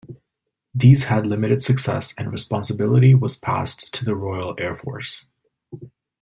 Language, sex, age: English, male, 19-29